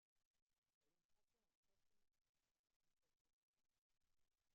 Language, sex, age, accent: Spanish, female, 40-49, América central